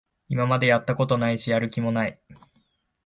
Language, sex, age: Japanese, male, 19-29